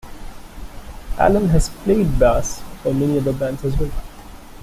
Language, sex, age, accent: English, male, 19-29, India and South Asia (India, Pakistan, Sri Lanka)